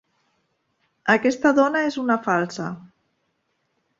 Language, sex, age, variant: Catalan, female, 40-49, Central